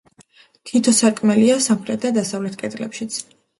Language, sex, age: Georgian, female, 19-29